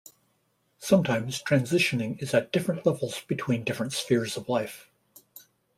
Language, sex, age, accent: English, male, 60-69, United States English